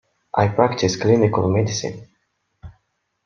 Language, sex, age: English, male, 19-29